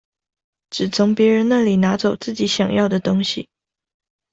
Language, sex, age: Chinese, female, under 19